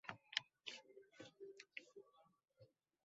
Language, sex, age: Uzbek, male, 19-29